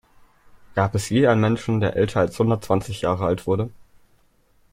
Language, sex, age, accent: German, male, under 19, Deutschland Deutsch